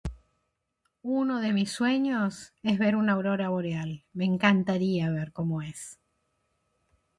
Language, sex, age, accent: Spanish, female, 60-69, Rioplatense: Argentina, Uruguay, este de Bolivia, Paraguay